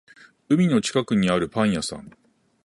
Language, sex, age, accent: Japanese, male, 40-49, 標準語